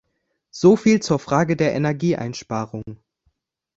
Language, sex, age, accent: German, male, under 19, Deutschland Deutsch